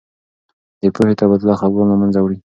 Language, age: Pashto, 19-29